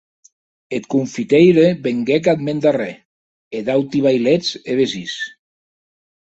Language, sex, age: Occitan, male, 60-69